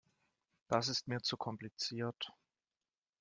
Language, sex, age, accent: German, male, 19-29, Deutschland Deutsch